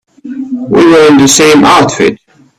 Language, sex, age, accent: English, male, 19-29, United States English